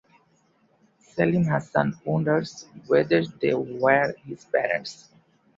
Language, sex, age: English, male, under 19